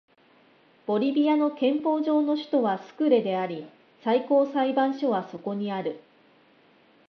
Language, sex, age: Japanese, female, 30-39